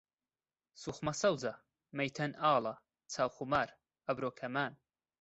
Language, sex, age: Central Kurdish, male, 19-29